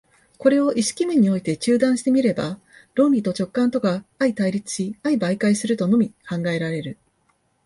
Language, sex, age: Japanese, female, 40-49